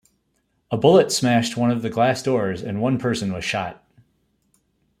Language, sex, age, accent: English, male, 30-39, United States English